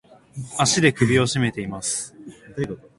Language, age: Japanese, 19-29